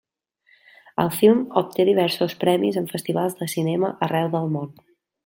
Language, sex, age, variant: Catalan, female, 19-29, Balear